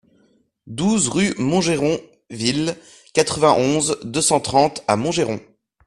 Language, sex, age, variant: French, male, 19-29, Français de métropole